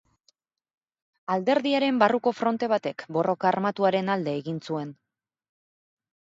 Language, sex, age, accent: Basque, female, 19-29, Erdialdekoa edo Nafarra (Gipuzkoa, Nafarroa)